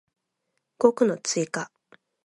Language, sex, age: Japanese, female, 19-29